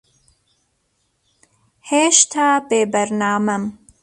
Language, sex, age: Central Kurdish, female, 19-29